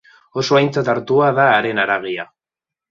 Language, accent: Basque, Erdialdekoa edo Nafarra (Gipuzkoa, Nafarroa)